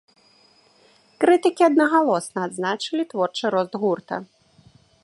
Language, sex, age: Belarusian, female, 19-29